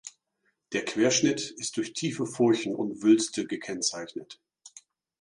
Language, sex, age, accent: German, male, 50-59, Deutschland Deutsch